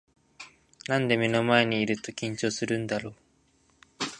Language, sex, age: Japanese, male, 19-29